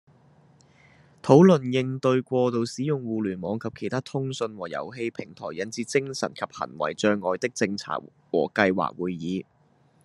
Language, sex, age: Cantonese, male, 19-29